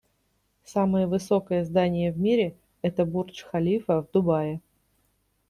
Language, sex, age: Russian, female, 19-29